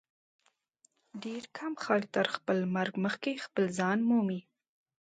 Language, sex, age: Pashto, female, 19-29